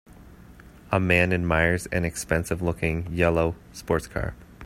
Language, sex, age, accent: English, male, 19-29, Canadian English